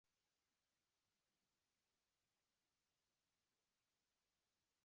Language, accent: Spanish, Chileno: Chile, Cuyo